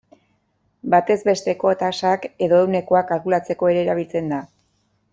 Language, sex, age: Basque, female, 40-49